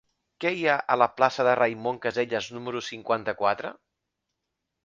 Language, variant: Catalan, Central